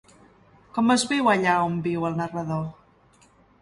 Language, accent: Catalan, aprenent (recent, des d'altres llengües)